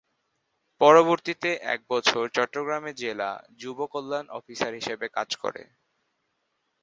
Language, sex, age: Bengali, male, 19-29